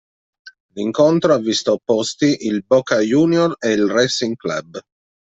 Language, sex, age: Italian, male, 30-39